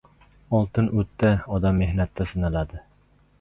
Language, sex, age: Uzbek, male, 19-29